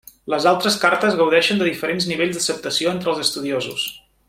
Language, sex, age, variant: Catalan, male, 30-39, Central